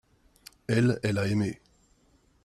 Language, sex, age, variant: French, male, 30-39, Français de métropole